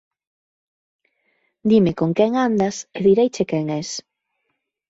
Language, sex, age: Galician, female, 30-39